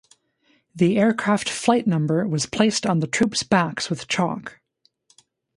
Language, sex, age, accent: English, female, 19-29, Canadian English